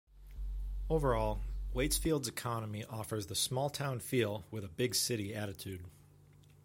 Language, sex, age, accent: English, male, 30-39, United States English